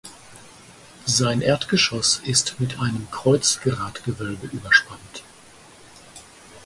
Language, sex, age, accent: German, male, 50-59, Deutschland Deutsch